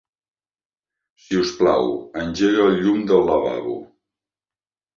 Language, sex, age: Catalan, male, 50-59